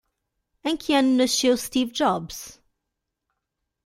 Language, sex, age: Portuguese, female, 30-39